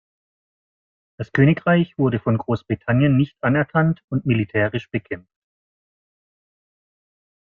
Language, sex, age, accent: German, male, 40-49, Deutschland Deutsch